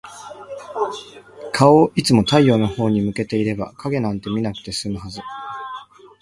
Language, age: Japanese, 19-29